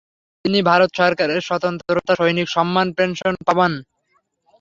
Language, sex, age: Bengali, male, under 19